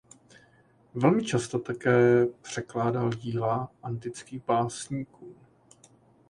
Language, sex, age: Czech, male, 30-39